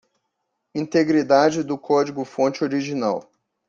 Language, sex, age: Portuguese, male, 40-49